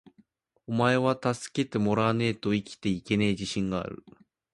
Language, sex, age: Japanese, male, under 19